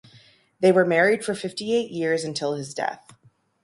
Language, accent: English, United States English